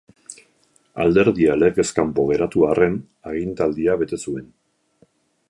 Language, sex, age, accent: Basque, male, 50-59, Erdialdekoa edo Nafarra (Gipuzkoa, Nafarroa)